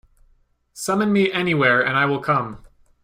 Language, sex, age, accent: English, male, 19-29, Canadian English